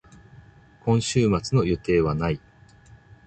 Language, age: Japanese, 40-49